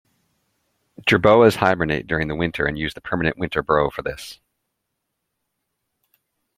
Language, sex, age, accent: English, male, 40-49, United States English